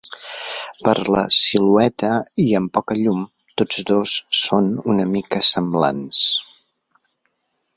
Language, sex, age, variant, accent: Catalan, male, 60-69, Central, central